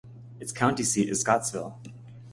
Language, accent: English, United States English